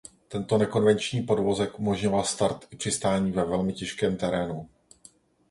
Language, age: Czech, 40-49